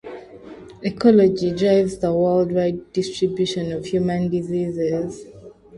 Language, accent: English, England English